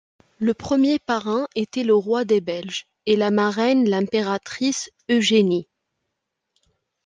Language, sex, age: French, female, 19-29